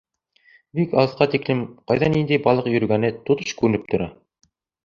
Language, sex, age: Bashkir, male, 30-39